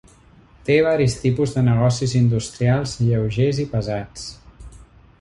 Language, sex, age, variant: Catalan, male, 40-49, Central